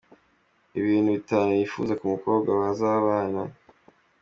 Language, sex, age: Kinyarwanda, male, under 19